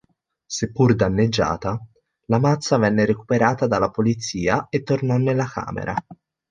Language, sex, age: Italian, male, 19-29